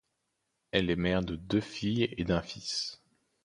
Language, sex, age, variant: French, male, 19-29, Français de métropole